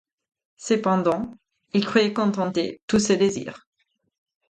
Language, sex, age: French, female, 30-39